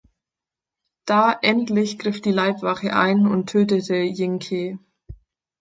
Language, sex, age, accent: German, female, 19-29, Deutschland Deutsch